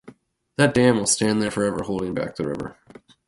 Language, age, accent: English, 30-39, United States English